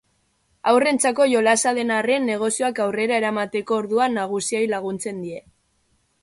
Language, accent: Basque, Erdialdekoa edo Nafarra (Gipuzkoa, Nafarroa)